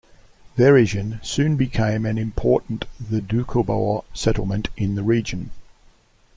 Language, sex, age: English, male, 60-69